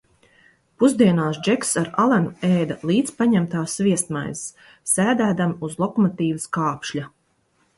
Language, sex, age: Latvian, female, 40-49